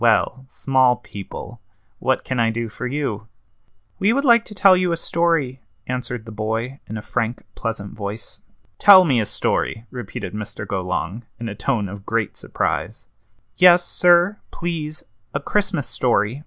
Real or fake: real